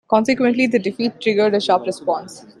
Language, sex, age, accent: English, female, 19-29, India and South Asia (India, Pakistan, Sri Lanka)